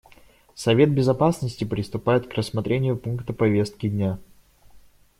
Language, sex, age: Russian, male, 19-29